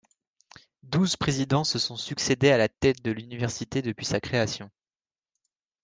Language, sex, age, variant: French, male, 19-29, Français de métropole